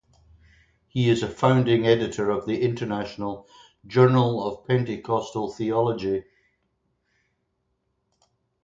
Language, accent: English, Scottish English